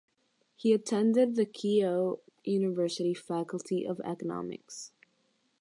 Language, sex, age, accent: English, female, under 19, United States English